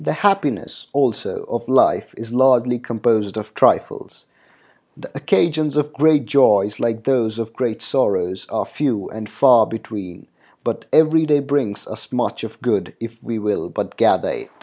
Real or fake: real